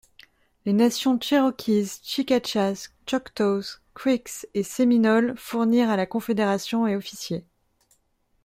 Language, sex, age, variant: French, female, 30-39, Français de métropole